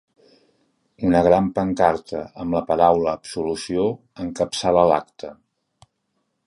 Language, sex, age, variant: Catalan, male, 50-59, Central